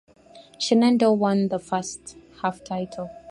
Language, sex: English, female